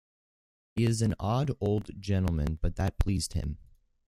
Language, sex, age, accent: English, male, under 19, United States English